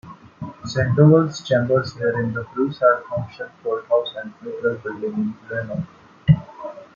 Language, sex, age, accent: English, male, 19-29, India and South Asia (India, Pakistan, Sri Lanka)